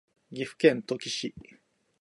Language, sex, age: Japanese, male, 40-49